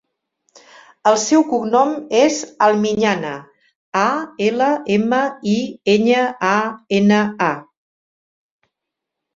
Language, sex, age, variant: Catalan, female, 50-59, Septentrional